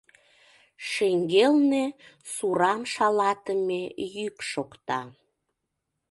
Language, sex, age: Mari, female, 30-39